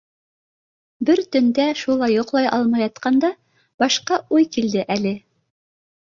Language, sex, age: Bashkir, female, 50-59